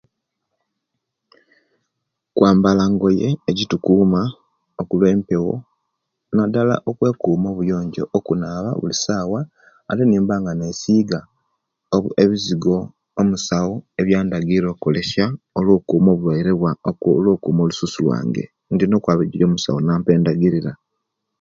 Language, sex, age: Kenyi, male, 40-49